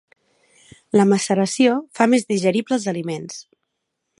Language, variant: Catalan, Central